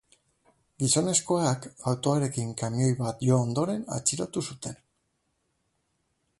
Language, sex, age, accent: Basque, male, 40-49, Batua